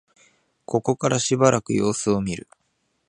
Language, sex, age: Japanese, male, 19-29